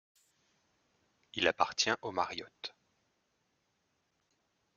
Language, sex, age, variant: French, male, 30-39, Français de métropole